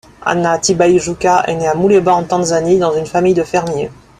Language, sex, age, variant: French, male, 30-39, Français de métropole